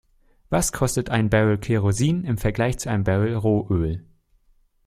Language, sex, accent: German, male, Deutschland Deutsch